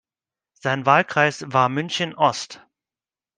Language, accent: German, Deutschland Deutsch